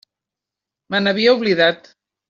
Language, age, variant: Catalan, 40-49, Central